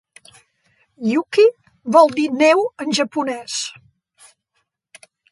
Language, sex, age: Catalan, female, 60-69